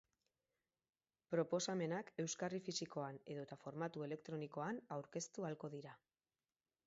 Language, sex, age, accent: Basque, female, 40-49, Erdialdekoa edo Nafarra (Gipuzkoa, Nafarroa)